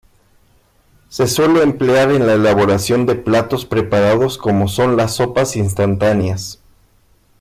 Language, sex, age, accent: Spanish, male, 40-49, México